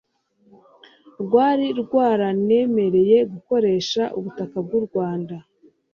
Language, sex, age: Kinyarwanda, female, 30-39